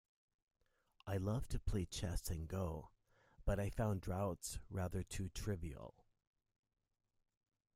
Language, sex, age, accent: English, male, 40-49, United States English